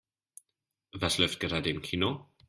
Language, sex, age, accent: German, male, 19-29, Österreichisches Deutsch